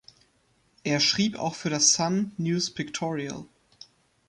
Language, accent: German, Deutschland Deutsch